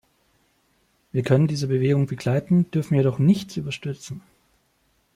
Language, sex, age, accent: German, male, 30-39, Österreichisches Deutsch